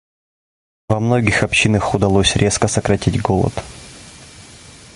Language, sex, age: Russian, male, under 19